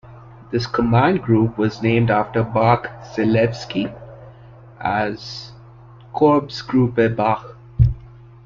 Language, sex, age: English, male, 19-29